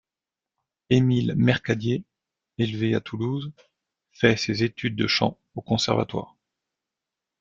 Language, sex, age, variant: French, male, 30-39, Français de métropole